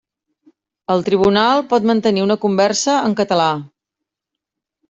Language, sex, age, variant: Catalan, female, 50-59, Central